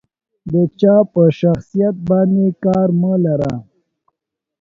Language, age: Pashto, 30-39